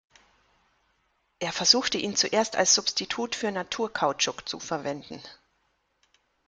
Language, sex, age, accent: German, female, 40-49, Deutschland Deutsch